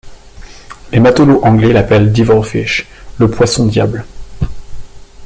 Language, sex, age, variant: French, male, 30-39, Français de métropole